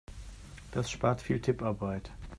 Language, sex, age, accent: German, male, 50-59, Deutschland Deutsch